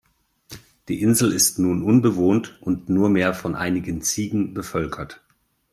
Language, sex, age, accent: German, male, 30-39, Deutschland Deutsch